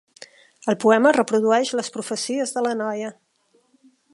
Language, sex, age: Catalan, female, 50-59